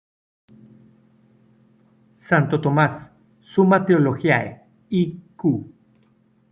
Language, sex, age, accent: Spanish, male, 40-49, México